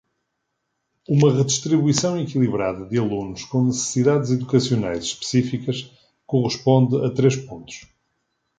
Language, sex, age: Portuguese, male, 40-49